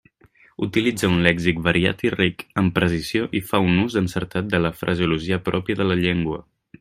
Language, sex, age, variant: Catalan, male, 19-29, Central